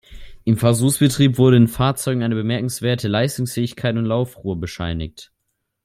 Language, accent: German, Deutschland Deutsch